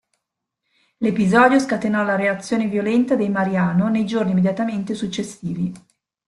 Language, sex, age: Italian, female, 40-49